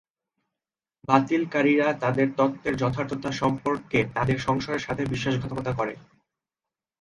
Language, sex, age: Bengali, male, 19-29